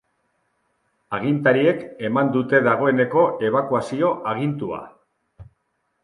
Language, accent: Basque, Mendebalekoa (Araba, Bizkaia, Gipuzkoako mendebaleko herri batzuk)